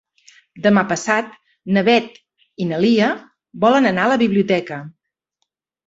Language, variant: Catalan, Central